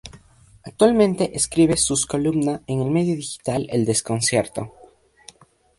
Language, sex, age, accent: Spanish, male, under 19, Andino-Pacífico: Colombia, Perú, Ecuador, oeste de Bolivia y Venezuela andina